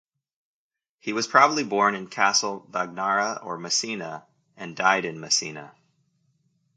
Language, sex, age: English, male, 30-39